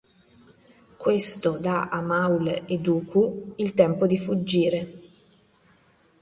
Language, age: Italian, 40-49